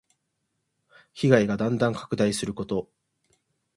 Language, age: Japanese, 19-29